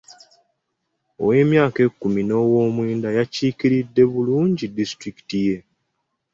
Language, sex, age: Ganda, male, 19-29